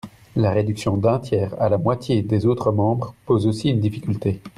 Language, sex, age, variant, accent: French, male, 30-39, Français d'Europe, Français de Belgique